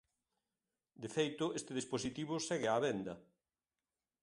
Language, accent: Galician, Oriental (común en zona oriental)